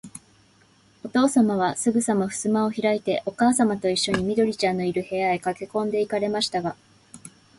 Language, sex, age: Japanese, female, 40-49